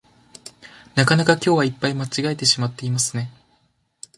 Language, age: Japanese, 19-29